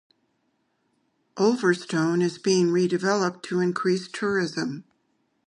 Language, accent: English, United States English